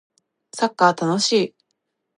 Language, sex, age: Japanese, female, 19-29